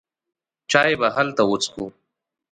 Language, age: Pashto, 19-29